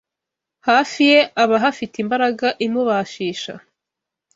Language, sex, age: Kinyarwanda, female, 19-29